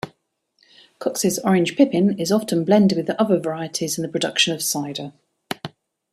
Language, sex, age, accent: English, female, 40-49, England English